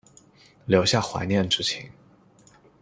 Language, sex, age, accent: Chinese, male, under 19, 出生地：浙江省